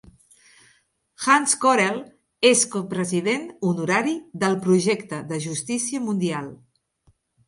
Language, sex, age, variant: Catalan, female, 40-49, Central